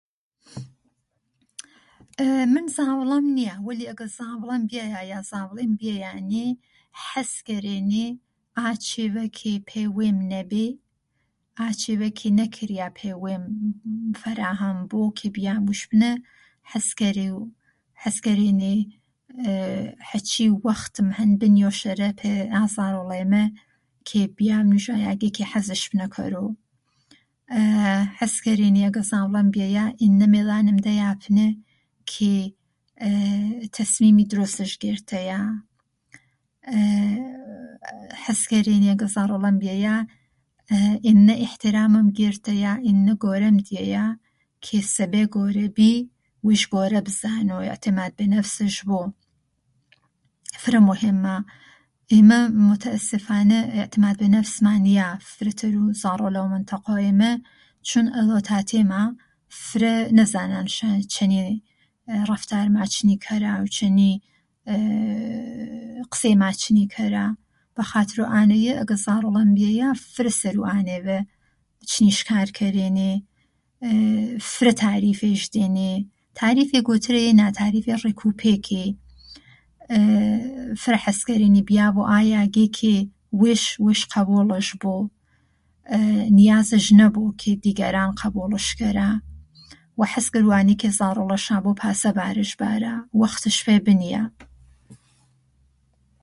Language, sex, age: Gurani, female, 40-49